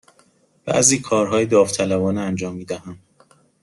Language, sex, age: Persian, male, 19-29